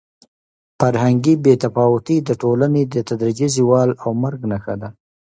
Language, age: Pashto, 30-39